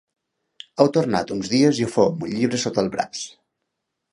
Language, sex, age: Catalan, male, 30-39